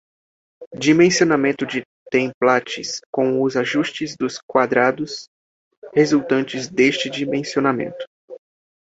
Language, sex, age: Portuguese, male, 19-29